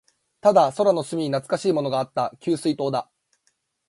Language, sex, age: Japanese, male, 19-29